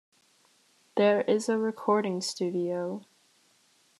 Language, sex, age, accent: English, female, under 19, United States English